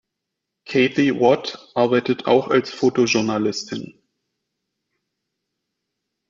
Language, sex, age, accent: German, male, 30-39, Deutschland Deutsch